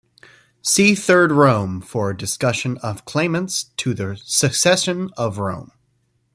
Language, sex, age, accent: English, male, 19-29, United States English